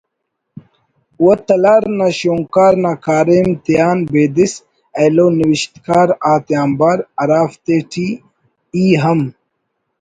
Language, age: Brahui, 30-39